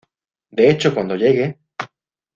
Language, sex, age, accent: Spanish, male, 40-49, España: Sur peninsular (Andalucia, Extremadura, Murcia)